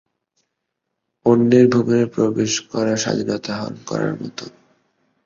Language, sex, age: Bengali, male, under 19